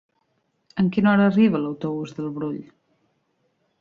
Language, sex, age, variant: Catalan, female, 30-39, Nord-Occidental